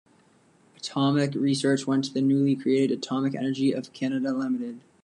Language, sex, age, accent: English, male, 19-29, United States English